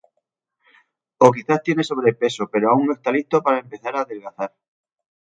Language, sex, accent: Spanish, male, España: Sur peninsular (Andalucia, Extremadura, Murcia)